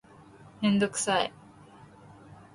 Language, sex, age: Japanese, female, under 19